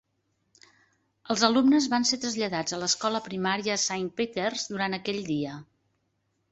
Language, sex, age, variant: Catalan, female, 60-69, Central